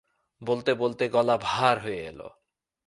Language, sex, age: Bengali, male, 30-39